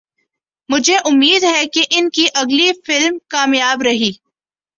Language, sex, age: Urdu, female, 19-29